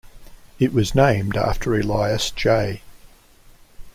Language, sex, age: English, male, 60-69